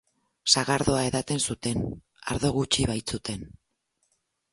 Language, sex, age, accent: Basque, female, 50-59, Mendebalekoa (Araba, Bizkaia, Gipuzkoako mendebaleko herri batzuk)